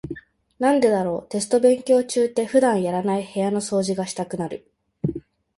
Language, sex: Japanese, female